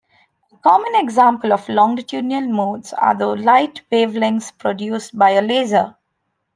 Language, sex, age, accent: English, female, 19-29, India and South Asia (India, Pakistan, Sri Lanka)